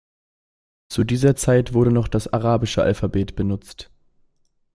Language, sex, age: German, male, 19-29